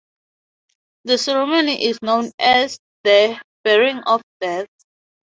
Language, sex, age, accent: English, female, 19-29, Southern African (South Africa, Zimbabwe, Namibia)